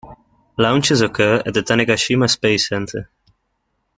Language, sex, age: English, male, 19-29